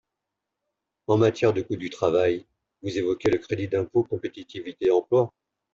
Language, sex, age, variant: French, male, 40-49, Français de métropole